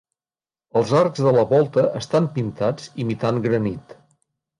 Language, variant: Catalan, Nord-Occidental